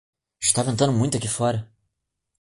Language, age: Portuguese, under 19